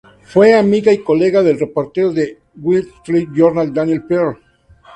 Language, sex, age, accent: Spanish, male, 50-59, México